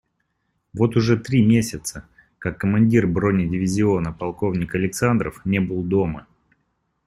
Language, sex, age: Russian, male, 19-29